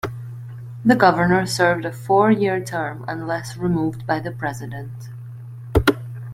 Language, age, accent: English, 19-29, United States English